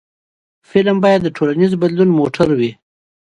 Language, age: Pashto, 40-49